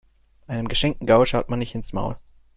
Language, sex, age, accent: German, male, 30-39, Deutschland Deutsch